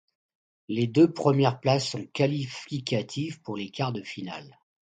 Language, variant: French, Français de métropole